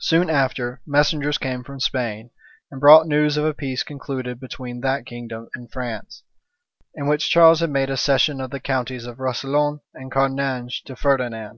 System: none